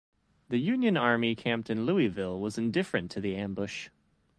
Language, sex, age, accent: English, male, 19-29, United States English